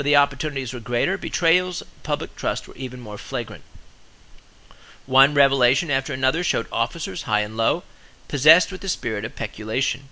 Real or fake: real